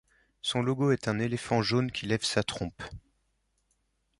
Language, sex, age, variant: French, male, 30-39, Français de métropole